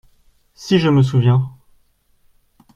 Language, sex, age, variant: French, male, 19-29, Français de métropole